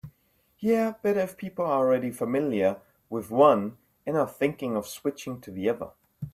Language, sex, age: English, male, 19-29